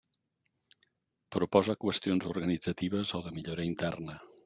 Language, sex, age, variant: Catalan, male, 50-59, Central